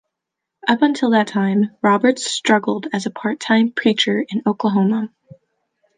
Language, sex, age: English, female, 19-29